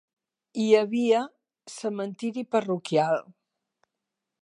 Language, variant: Catalan, Central